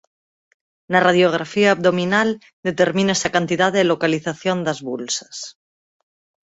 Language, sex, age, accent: Galician, female, 30-39, Atlántico (seseo e gheada)